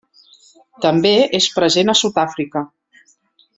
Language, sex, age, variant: Catalan, female, 40-49, Central